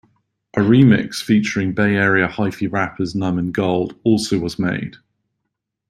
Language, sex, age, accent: English, male, 30-39, England English